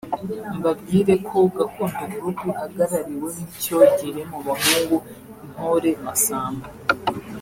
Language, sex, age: Kinyarwanda, female, under 19